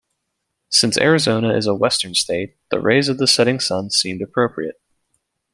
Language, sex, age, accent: English, male, 19-29, United States English